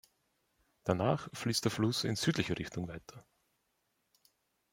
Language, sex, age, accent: German, male, 30-39, Österreichisches Deutsch